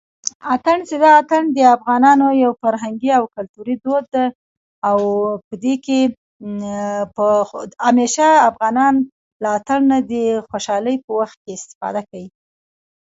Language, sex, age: Pashto, female, 19-29